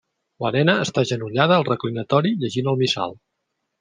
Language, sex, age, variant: Catalan, male, 40-49, Central